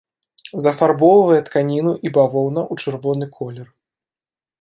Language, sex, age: Belarusian, male, 19-29